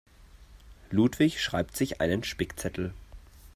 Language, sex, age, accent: German, male, 19-29, Deutschland Deutsch